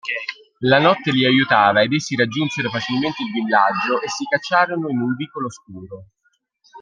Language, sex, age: Italian, male, 50-59